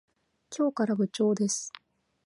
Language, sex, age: Japanese, female, 19-29